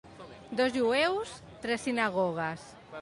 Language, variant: Catalan, Central